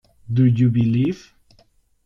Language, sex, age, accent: Spanish, male, 40-49, España: Norte peninsular (Asturias, Castilla y León, Cantabria, País Vasco, Navarra, Aragón, La Rioja, Guadalajara, Cuenca)